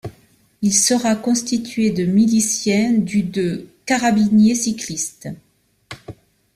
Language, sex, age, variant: French, female, 50-59, Français de métropole